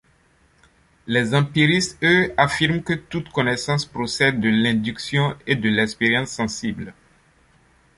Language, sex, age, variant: French, male, 30-39, Français d'Afrique subsaharienne et des îles africaines